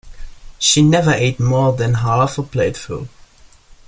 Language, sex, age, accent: English, male, under 19, United States English